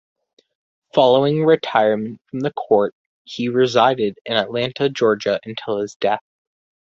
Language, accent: English, United States English